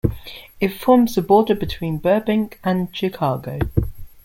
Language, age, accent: English, under 19, England English